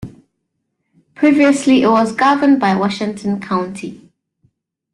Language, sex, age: English, female, 30-39